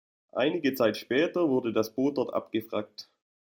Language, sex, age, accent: German, male, 19-29, Deutschland Deutsch